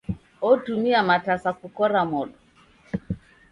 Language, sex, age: Taita, female, 60-69